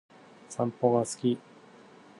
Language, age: Japanese, 30-39